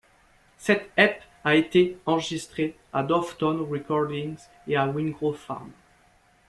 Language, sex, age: French, male, 30-39